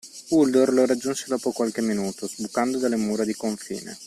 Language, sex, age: Italian, male, 19-29